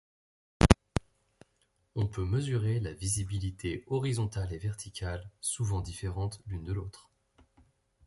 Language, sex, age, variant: French, female, 19-29, Français de métropole